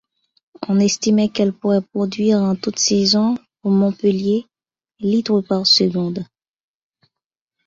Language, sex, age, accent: French, female, 19-29, Français d’Haïti